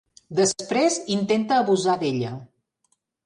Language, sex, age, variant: Catalan, female, 40-49, Central